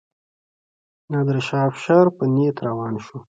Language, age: Pashto, 19-29